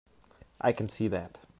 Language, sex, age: English, male, 30-39